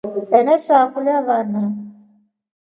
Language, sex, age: Rombo, female, 40-49